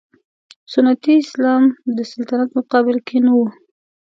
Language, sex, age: Pashto, female, 19-29